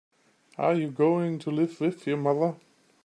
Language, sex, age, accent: English, male, 30-39, United States English